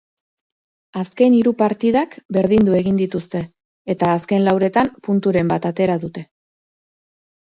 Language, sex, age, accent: Basque, female, 30-39, Erdialdekoa edo Nafarra (Gipuzkoa, Nafarroa)